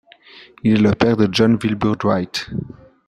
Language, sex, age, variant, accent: French, male, 30-39, Français d'Europe, Français de Suisse